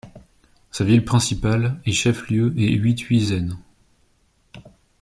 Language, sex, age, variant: French, male, 19-29, Français de métropole